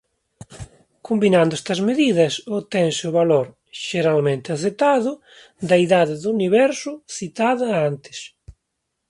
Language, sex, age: Galician, male, 40-49